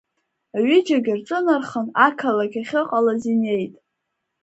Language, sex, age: Abkhazian, female, under 19